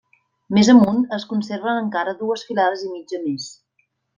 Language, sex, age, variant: Catalan, female, 40-49, Central